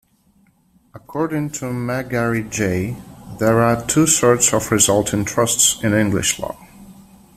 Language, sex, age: English, male, 30-39